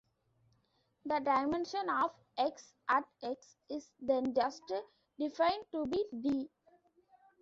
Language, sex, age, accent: English, female, under 19, India and South Asia (India, Pakistan, Sri Lanka)